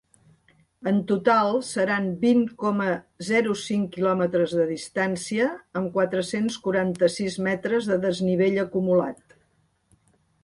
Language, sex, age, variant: Catalan, female, 60-69, Central